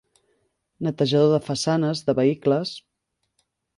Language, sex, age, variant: Catalan, female, 30-39, Central